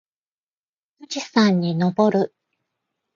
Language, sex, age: Japanese, female, 50-59